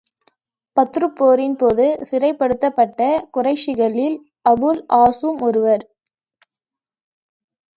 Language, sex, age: Tamil, female, 19-29